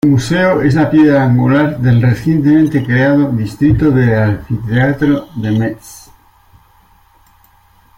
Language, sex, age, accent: Spanish, male, 60-69, España: Centro-Sur peninsular (Madrid, Toledo, Castilla-La Mancha)